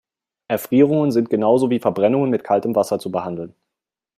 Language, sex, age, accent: German, male, 30-39, Deutschland Deutsch